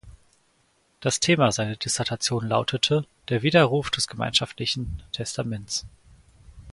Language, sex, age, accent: German, male, 19-29, Deutschland Deutsch